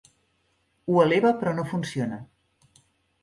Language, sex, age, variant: Catalan, female, 40-49, Central